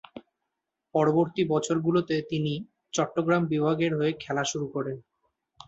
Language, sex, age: Bengali, male, 19-29